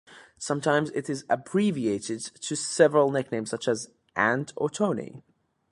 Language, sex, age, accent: English, male, 19-29, England English